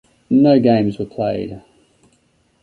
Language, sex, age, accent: English, male, 40-49, Australian English